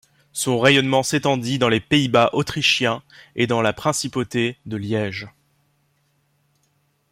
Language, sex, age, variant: French, male, 19-29, Français de métropole